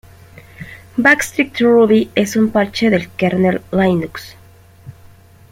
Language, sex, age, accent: Spanish, female, 30-39, América central